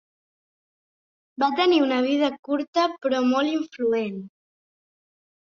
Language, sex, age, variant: Catalan, female, 60-69, Central